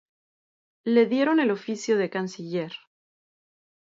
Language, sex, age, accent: Spanish, female, 30-39, México